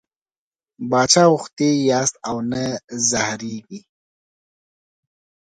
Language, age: Pashto, 19-29